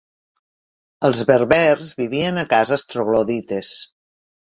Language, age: Catalan, 60-69